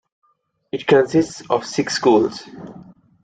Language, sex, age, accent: English, male, 19-29, United States English